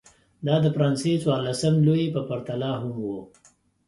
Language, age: Pashto, 30-39